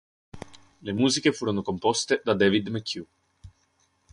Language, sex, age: Italian, male, 19-29